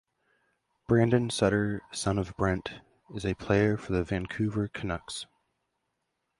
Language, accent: English, United States English